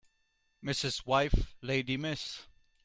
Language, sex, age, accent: English, male, 40-49, England English